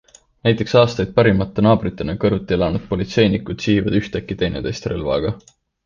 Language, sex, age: Estonian, male, 19-29